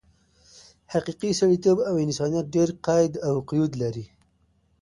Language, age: Pashto, 19-29